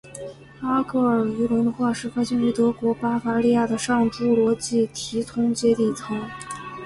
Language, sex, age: Chinese, female, 19-29